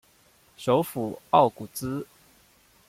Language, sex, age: Chinese, male, 19-29